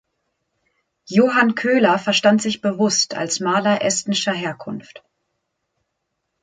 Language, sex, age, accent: German, female, 19-29, Deutschland Deutsch